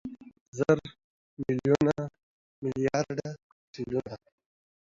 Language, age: Pashto, under 19